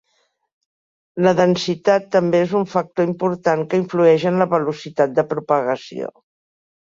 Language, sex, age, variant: Catalan, female, 60-69, Central